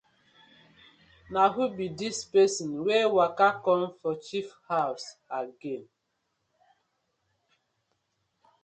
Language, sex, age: Nigerian Pidgin, female, 30-39